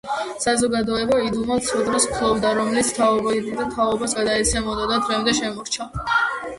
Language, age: Georgian, 19-29